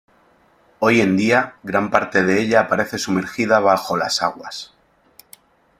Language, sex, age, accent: Spanish, male, 30-39, España: Centro-Sur peninsular (Madrid, Toledo, Castilla-La Mancha)